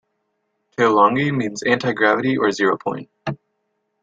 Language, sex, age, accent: English, male, under 19, United States English